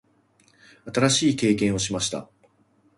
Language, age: Japanese, 30-39